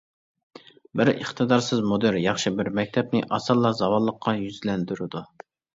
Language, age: Uyghur, 19-29